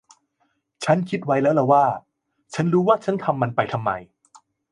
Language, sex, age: Thai, male, 40-49